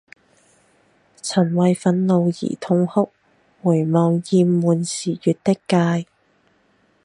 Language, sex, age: Cantonese, female, 19-29